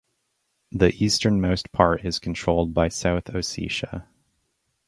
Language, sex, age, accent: English, male, 19-29, United States English